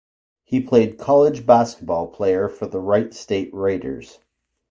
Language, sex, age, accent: English, male, 40-49, Canadian English